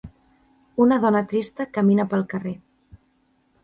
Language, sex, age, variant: Catalan, female, 19-29, Central